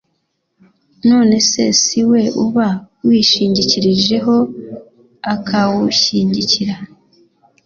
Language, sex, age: Kinyarwanda, female, 19-29